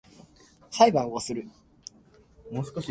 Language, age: Japanese, under 19